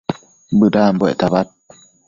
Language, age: Matsés, 19-29